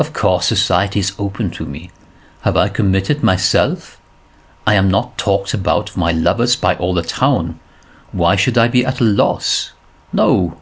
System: none